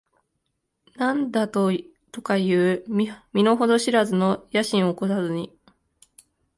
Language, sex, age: Japanese, female, 19-29